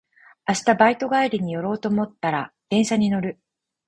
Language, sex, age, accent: Japanese, female, 40-49, 標準語